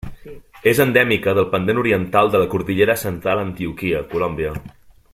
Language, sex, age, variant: Catalan, male, 30-39, Central